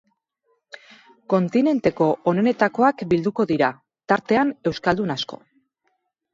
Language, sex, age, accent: Basque, female, 30-39, Erdialdekoa edo Nafarra (Gipuzkoa, Nafarroa)